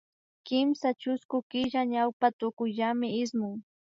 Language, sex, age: Imbabura Highland Quichua, female, 19-29